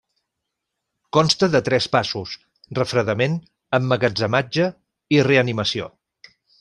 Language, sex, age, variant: Catalan, male, 40-49, Central